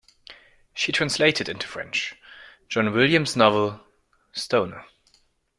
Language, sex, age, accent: English, male, 19-29, England English